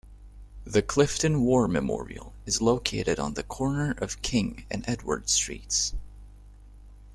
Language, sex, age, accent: English, male, 19-29, United States English